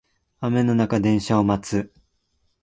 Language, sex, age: Japanese, male, 19-29